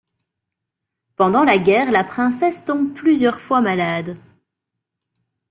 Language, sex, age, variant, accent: French, female, 30-39, Français d'Europe, Français de Belgique